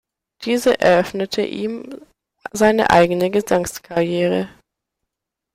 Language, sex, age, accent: German, male, under 19, Deutschland Deutsch